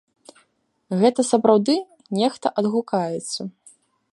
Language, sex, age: Belarusian, female, 19-29